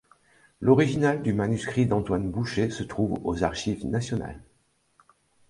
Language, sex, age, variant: French, male, 60-69, Français de métropole